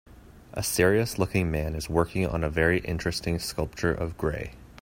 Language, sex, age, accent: English, male, 19-29, Canadian English